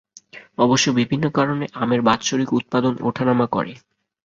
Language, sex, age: Bengali, male, 19-29